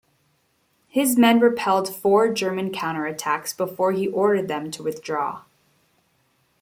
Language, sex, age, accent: English, female, 19-29, United States English